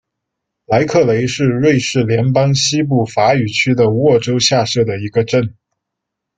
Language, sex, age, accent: Chinese, male, 19-29, 出生地：四川省